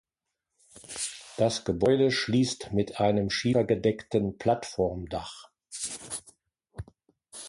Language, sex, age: German, male, 70-79